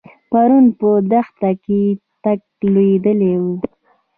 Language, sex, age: Pashto, female, 19-29